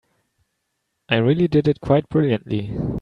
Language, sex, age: English, male, 19-29